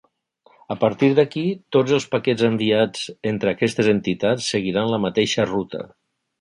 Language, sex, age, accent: Catalan, male, 60-69, valencià